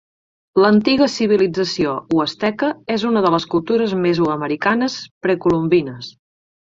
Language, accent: Catalan, Empordanès